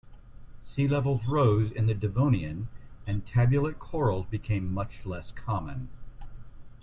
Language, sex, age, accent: English, male, 50-59, United States English